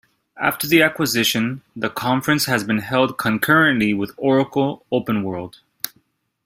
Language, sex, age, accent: English, male, 30-39, United States English